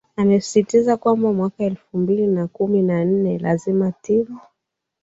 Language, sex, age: Swahili, female, 19-29